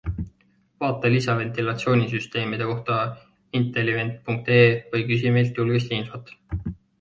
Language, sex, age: Estonian, male, 19-29